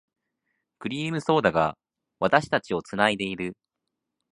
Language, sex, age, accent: Japanese, male, 19-29, 関西弁